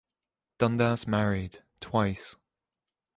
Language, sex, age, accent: English, male, 19-29, Scottish English